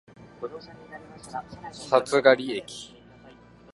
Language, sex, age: Japanese, male, under 19